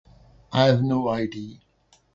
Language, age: English, 60-69